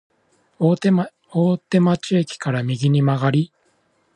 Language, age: Japanese, 40-49